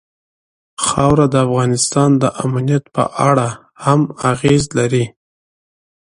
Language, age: Pashto, 30-39